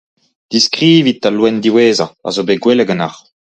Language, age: Breton, 30-39